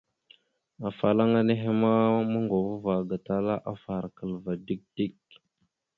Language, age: Mada (Cameroon), 19-29